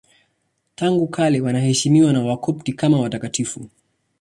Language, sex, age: Swahili, male, 19-29